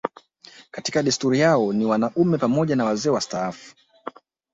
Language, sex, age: Swahili, male, 19-29